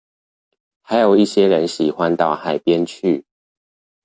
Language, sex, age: Chinese, male, under 19